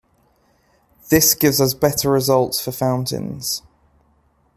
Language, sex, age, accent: English, male, 19-29, England English